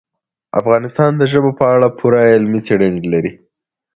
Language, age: Pashto, 19-29